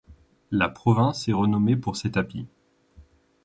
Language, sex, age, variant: French, male, 19-29, Français de métropole